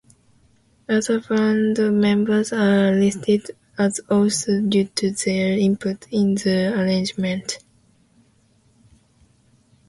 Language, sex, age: English, female, 19-29